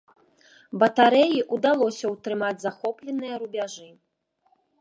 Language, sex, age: Belarusian, female, 30-39